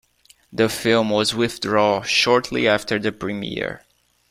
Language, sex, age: English, male, 19-29